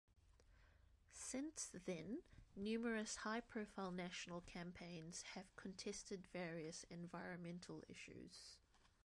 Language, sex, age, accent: English, female, 30-39, New Zealand English